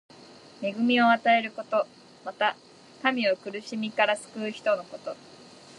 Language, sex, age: Japanese, female, 19-29